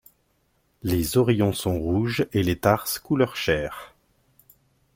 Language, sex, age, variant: French, male, 40-49, Français de métropole